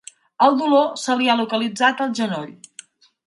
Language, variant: Catalan, Central